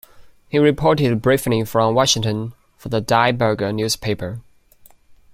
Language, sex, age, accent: English, male, 19-29, United States English